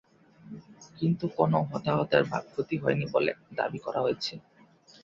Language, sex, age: Bengali, male, under 19